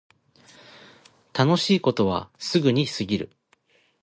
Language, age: Japanese, 40-49